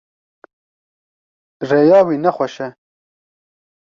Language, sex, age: Kurdish, male, 19-29